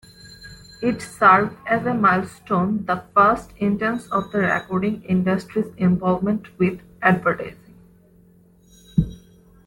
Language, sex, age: English, female, 19-29